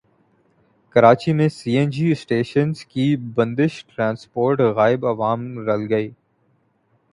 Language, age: Urdu, 19-29